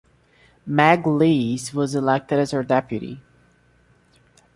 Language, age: English, under 19